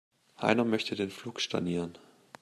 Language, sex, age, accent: German, male, 19-29, Deutschland Deutsch